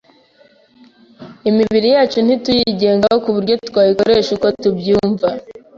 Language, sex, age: Kinyarwanda, female, 19-29